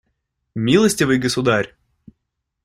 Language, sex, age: Russian, male, 19-29